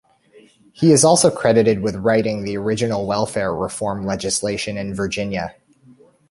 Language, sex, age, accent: English, male, 30-39, United States English